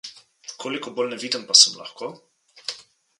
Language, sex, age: Slovenian, male, 19-29